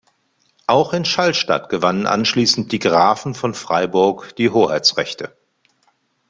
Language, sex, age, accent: German, male, 50-59, Deutschland Deutsch